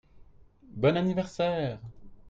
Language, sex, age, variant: French, male, 30-39, Français de métropole